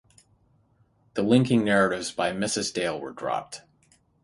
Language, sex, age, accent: English, male, 30-39, United States English; Canadian English